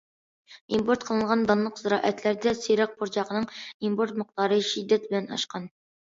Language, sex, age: Uyghur, female, under 19